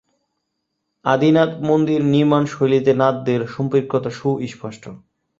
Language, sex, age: Bengali, male, 19-29